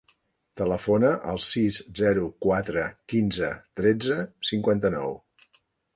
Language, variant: Catalan, Central